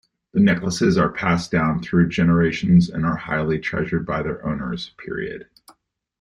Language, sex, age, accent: English, male, 40-49, United States English